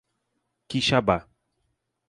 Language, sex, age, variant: Portuguese, male, 19-29, Portuguese (Brasil)